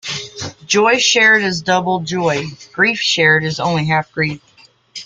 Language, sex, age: English, female, 30-39